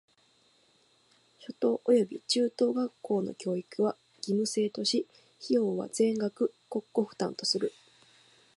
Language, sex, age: Japanese, female, 19-29